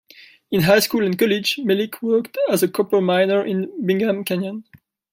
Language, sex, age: English, male, 19-29